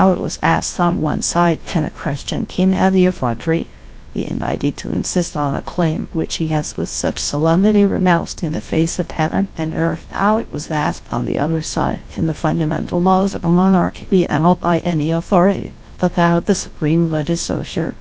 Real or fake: fake